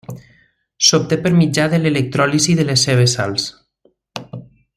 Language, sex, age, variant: Catalan, male, 40-49, Central